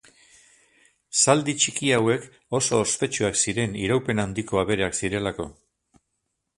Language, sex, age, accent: Basque, male, 60-69, Erdialdekoa edo Nafarra (Gipuzkoa, Nafarroa)